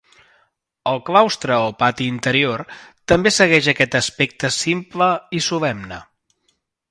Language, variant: Catalan, Central